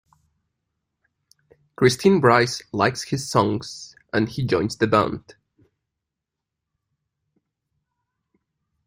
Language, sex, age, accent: English, male, 19-29, England English